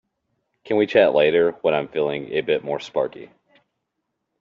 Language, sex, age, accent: English, male, 30-39, United States English